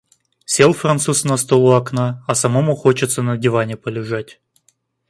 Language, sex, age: Russian, male, 30-39